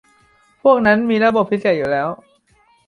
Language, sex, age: Thai, male, 19-29